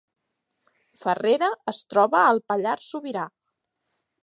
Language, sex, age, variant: Catalan, female, 40-49, Central